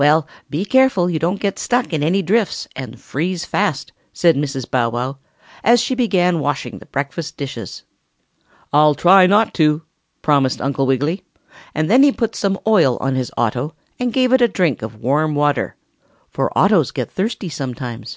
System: none